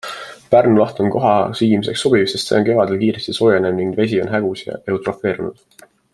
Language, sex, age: Estonian, male, 19-29